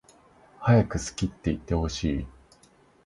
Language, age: Japanese, 19-29